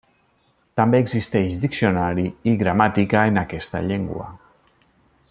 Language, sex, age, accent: Catalan, male, 40-49, valencià